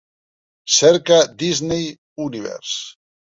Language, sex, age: Catalan, male, 50-59